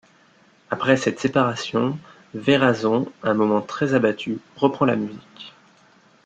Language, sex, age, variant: French, male, 30-39, Français de métropole